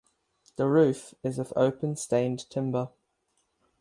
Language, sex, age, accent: English, male, 19-29, United States English; England English